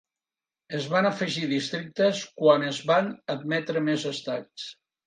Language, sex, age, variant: Catalan, male, 60-69, Nord-Occidental